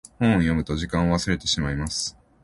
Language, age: Japanese, 19-29